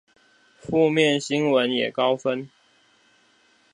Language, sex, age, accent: Chinese, male, 19-29, 出生地：臺北市; 出生地：新北市